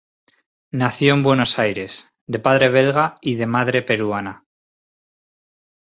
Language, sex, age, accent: Spanish, male, 30-39, España: Norte peninsular (Asturias, Castilla y León, Cantabria, País Vasco, Navarra, Aragón, La Rioja, Guadalajara, Cuenca)